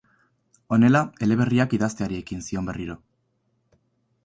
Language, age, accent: Basque, 19-29, Batua